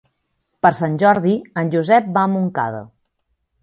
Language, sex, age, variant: Catalan, female, 40-49, Central